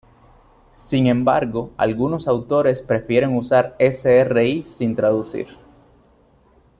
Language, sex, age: Spanish, male, 19-29